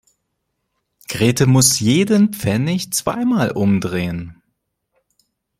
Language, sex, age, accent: German, male, 19-29, Deutschland Deutsch